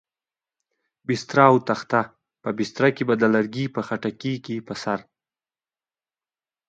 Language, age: Pashto, under 19